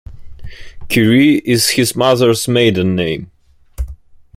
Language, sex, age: English, male, 19-29